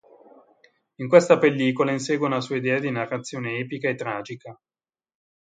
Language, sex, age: Italian, male, 40-49